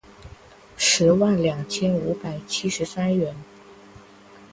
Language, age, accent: Chinese, under 19, 出生地：福建省